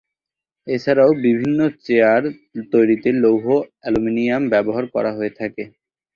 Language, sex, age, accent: Bengali, male, 19-29, Bangladeshi